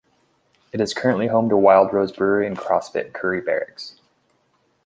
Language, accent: English, United States English